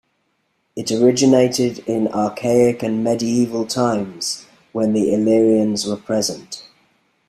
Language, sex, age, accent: English, male, 40-49, England English